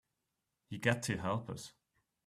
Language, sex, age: English, male, 19-29